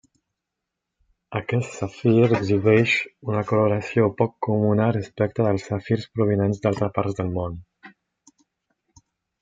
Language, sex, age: Catalan, male, 40-49